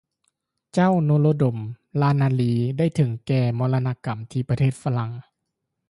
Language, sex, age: Lao, male, 30-39